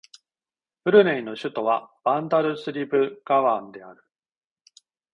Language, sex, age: Japanese, male, 40-49